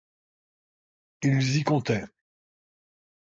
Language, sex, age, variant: French, male, 60-69, Français de métropole